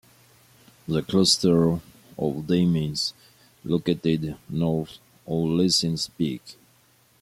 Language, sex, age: English, male, 40-49